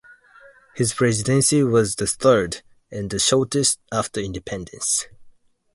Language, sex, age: English, male, 19-29